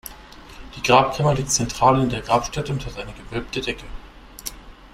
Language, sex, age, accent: German, male, under 19, Deutschland Deutsch